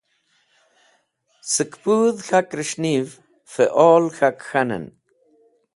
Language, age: Wakhi, 70-79